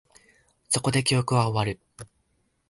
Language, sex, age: Japanese, male, 19-29